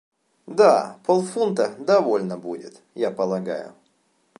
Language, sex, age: Russian, male, 19-29